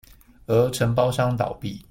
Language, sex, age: Chinese, male, 30-39